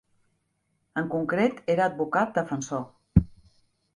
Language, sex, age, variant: Catalan, female, 50-59, Central